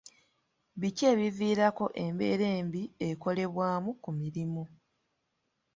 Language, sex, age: Ganda, female, 19-29